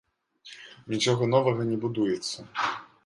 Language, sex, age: Belarusian, male, 19-29